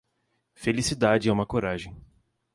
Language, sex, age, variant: Portuguese, male, 19-29, Portuguese (Brasil)